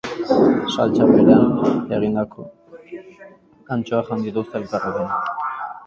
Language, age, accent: Basque, under 19, Mendebalekoa (Araba, Bizkaia, Gipuzkoako mendebaleko herri batzuk)